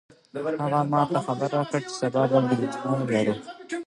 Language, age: Pashto, 19-29